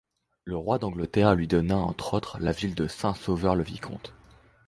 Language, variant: French, Français de métropole